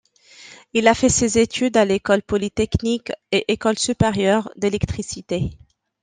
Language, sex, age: French, female, 30-39